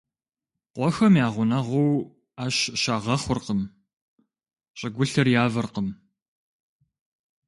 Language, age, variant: Kabardian, 19-29, Адыгэбзэ (Къэбэрдей, Кирил, псоми зэдай)